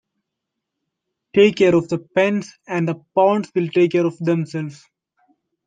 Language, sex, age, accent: English, male, 19-29, India and South Asia (India, Pakistan, Sri Lanka)